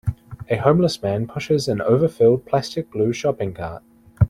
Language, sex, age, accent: English, male, 19-29, New Zealand English